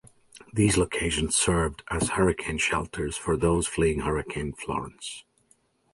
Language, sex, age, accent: English, male, 40-49, United States English